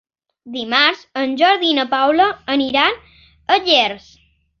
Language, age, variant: Catalan, under 19, Balear